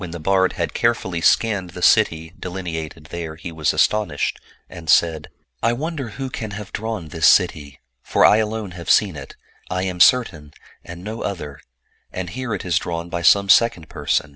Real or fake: real